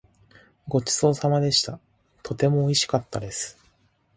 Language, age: Japanese, 19-29